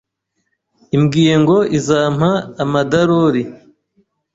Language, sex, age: Kinyarwanda, male, 30-39